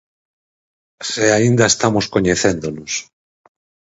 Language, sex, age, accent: Galician, male, 40-49, Central (gheada)